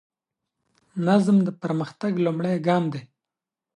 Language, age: Pashto, 19-29